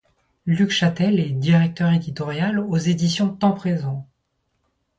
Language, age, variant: French, 30-39, Français de métropole